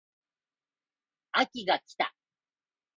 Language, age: Japanese, 19-29